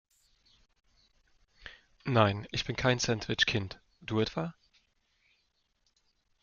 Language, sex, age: German, male, 40-49